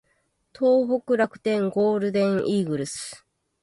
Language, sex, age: Japanese, female, 30-39